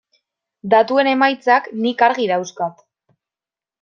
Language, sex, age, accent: Basque, female, 19-29, Mendebalekoa (Araba, Bizkaia, Gipuzkoako mendebaleko herri batzuk)